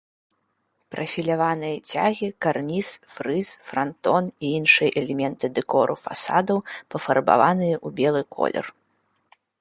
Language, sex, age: Belarusian, female, 30-39